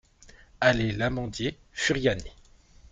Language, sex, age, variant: French, male, 30-39, Français de métropole